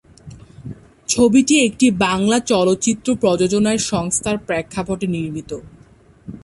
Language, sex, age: Bengali, female, 19-29